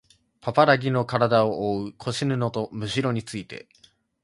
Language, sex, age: Japanese, male, 19-29